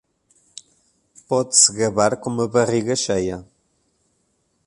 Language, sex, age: Portuguese, male, 19-29